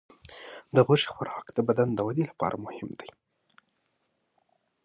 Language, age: Pashto, 19-29